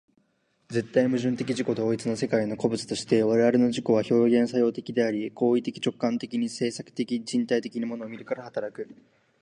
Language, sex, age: Japanese, male, 19-29